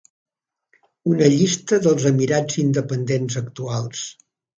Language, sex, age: Catalan, male, 70-79